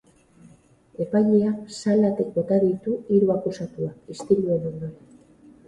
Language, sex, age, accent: Basque, female, 50-59, Erdialdekoa edo Nafarra (Gipuzkoa, Nafarroa)